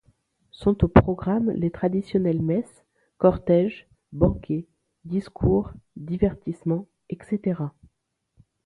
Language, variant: French, Français de métropole